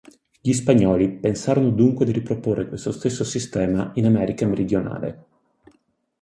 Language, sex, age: Italian, male, 40-49